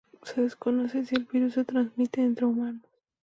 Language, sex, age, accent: Spanish, female, 19-29, México